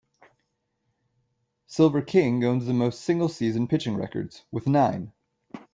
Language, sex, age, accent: English, male, 19-29, United States English